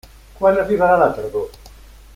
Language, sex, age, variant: Catalan, male, 60-69, Central